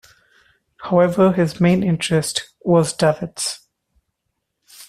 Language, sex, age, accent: English, male, 30-39, India and South Asia (India, Pakistan, Sri Lanka)